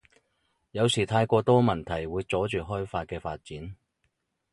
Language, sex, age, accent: Cantonese, male, 30-39, 广州音